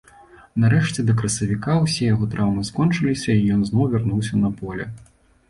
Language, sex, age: Belarusian, male, 19-29